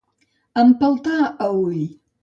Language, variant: Catalan, Central